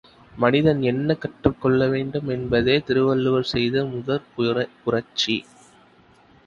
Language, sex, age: Tamil, male, 19-29